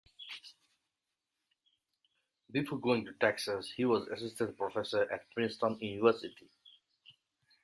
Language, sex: English, male